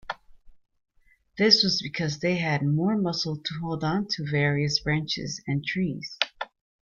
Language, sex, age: English, female, 40-49